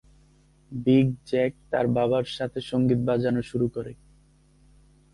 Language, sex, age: Bengali, male, 19-29